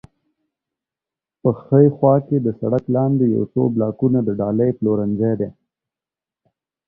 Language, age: Pashto, 19-29